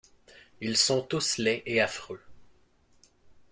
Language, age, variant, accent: French, 19-29, Français d'Amérique du Nord, Français du Canada